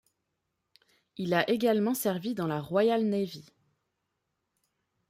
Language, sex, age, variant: French, female, 19-29, Français de métropole